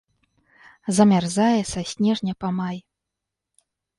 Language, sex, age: Belarusian, female, 19-29